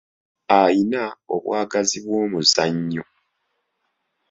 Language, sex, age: Ganda, male, 30-39